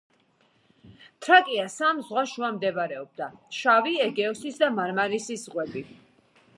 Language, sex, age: Georgian, female, 40-49